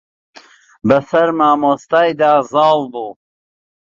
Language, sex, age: Central Kurdish, male, 30-39